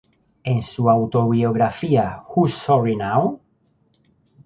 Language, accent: Spanish, España: Centro-Sur peninsular (Madrid, Toledo, Castilla-La Mancha)